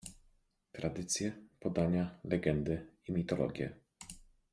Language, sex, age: Polish, male, 19-29